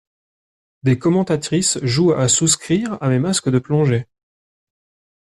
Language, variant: French, Français de métropole